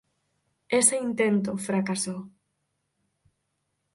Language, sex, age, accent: Spanish, female, 19-29, España: Norte peninsular (Asturias, Castilla y León, Cantabria, País Vasco, Navarra, Aragón, La Rioja, Guadalajara, Cuenca)